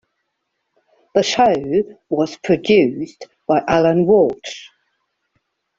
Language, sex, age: English, female, 40-49